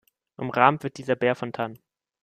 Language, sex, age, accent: German, male, 19-29, Deutschland Deutsch